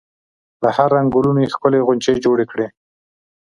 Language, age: Pashto, 30-39